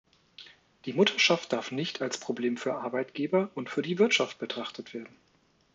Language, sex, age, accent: German, male, 40-49, Deutschland Deutsch